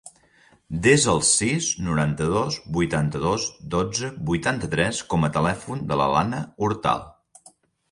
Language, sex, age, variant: Catalan, male, 40-49, Septentrional